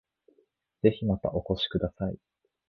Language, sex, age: Japanese, male, 19-29